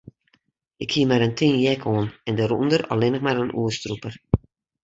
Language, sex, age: Western Frisian, female, 50-59